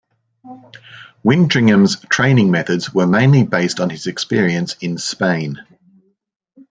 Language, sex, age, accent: English, male, 50-59, Australian English